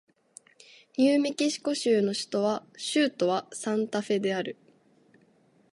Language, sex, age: Japanese, female, 19-29